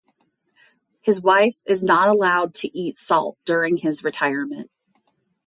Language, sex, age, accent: English, female, 50-59, United States English